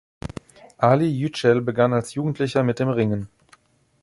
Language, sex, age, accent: German, male, 19-29, Deutschland Deutsch